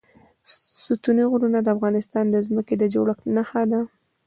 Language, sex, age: Pashto, female, 19-29